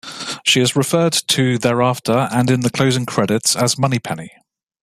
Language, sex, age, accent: English, male, 30-39, England English